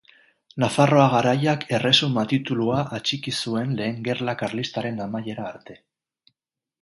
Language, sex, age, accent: Basque, male, 30-39, Mendebalekoa (Araba, Bizkaia, Gipuzkoako mendebaleko herri batzuk)